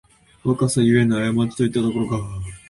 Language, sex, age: Japanese, male, 19-29